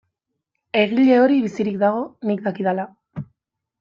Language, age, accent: Basque, 19-29, Mendebalekoa (Araba, Bizkaia, Gipuzkoako mendebaleko herri batzuk)